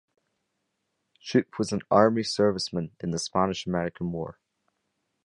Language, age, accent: English, under 19, Scottish English